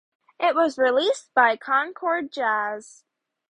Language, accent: English, United States English